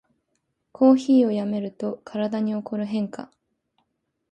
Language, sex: Japanese, female